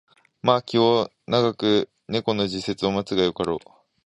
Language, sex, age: Japanese, male, 19-29